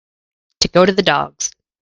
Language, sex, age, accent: English, female, 19-29, United States English